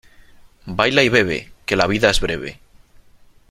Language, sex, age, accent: Spanish, male, 30-39, España: Norte peninsular (Asturias, Castilla y León, Cantabria, País Vasco, Navarra, Aragón, La Rioja, Guadalajara, Cuenca)